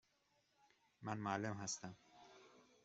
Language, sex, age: Persian, male, 19-29